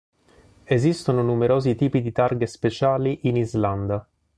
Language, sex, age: Italian, male, 40-49